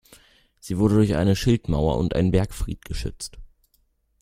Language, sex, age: German, male, under 19